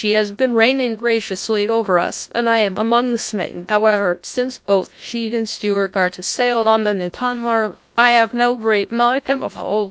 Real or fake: fake